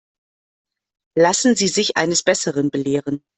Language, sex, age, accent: German, female, 50-59, Deutschland Deutsch